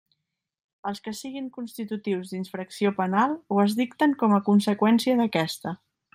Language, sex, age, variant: Catalan, female, 19-29, Central